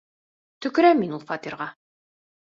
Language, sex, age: Bashkir, female, 30-39